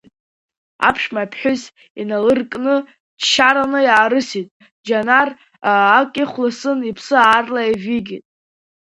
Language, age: Abkhazian, under 19